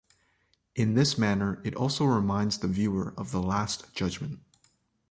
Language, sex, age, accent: English, male, 30-39, Canadian English